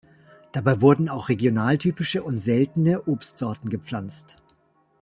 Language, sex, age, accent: German, male, 40-49, Deutschland Deutsch